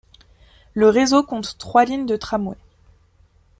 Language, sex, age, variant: French, female, 19-29, Français de métropole